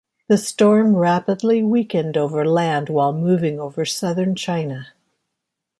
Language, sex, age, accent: English, female, 60-69, United States English